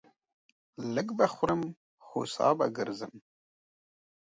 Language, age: Pashto, 40-49